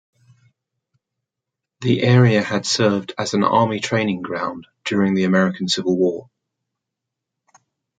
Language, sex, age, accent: English, male, 60-69, England English